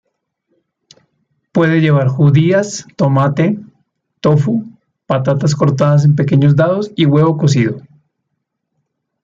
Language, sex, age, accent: Spanish, male, 30-39, Andino-Pacífico: Colombia, Perú, Ecuador, oeste de Bolivia y Venezuela andina